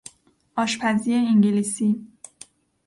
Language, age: Persian, 30-39